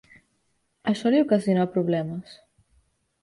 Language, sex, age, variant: Catalan, female, 19-29, Central